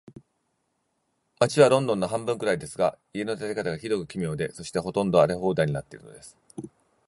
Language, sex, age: Japanese, male, 40-49